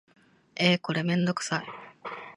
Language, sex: Japanese, female